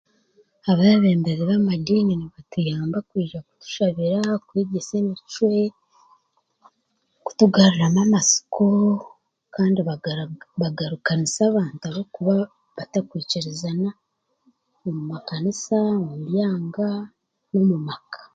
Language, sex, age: Chiga, male, 30-39